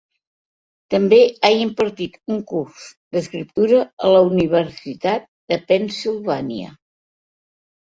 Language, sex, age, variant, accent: Catalan, male, 30-39, Central, central